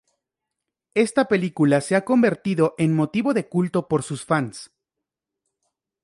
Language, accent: Spanish, México